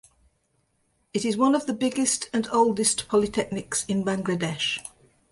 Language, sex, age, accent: English, female, 70-79, England English